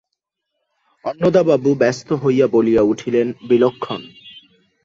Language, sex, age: Bengali, male, 19-29